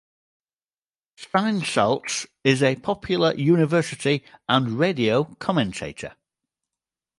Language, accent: English, England English